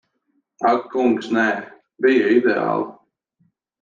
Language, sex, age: Latvian, male, 19-29